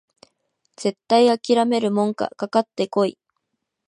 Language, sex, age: Japanese, female, 19-29